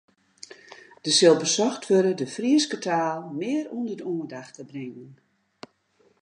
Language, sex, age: Western Frisian, female, 60-69